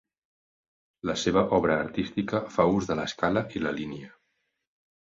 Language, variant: Catalan, Central